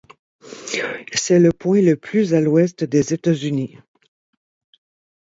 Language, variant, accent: French, Français d'Amérique du Nord, Français du Canada